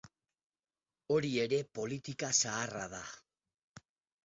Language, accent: Basque, Mendebalekoa (Araba, Bizkaia, Gipuzkoako mendebaleko herri batzuk)